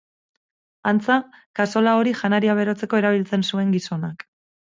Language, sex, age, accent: Basque, female, 30-39, Mendebalekoa (Araba, Bizkaia, Gipuzkoako mendebaleko herri batzuk)